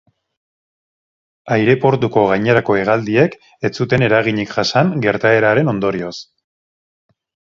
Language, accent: Basque, Erdialdekoa edo Nafarra (Gipuzkoa, Nafarroa)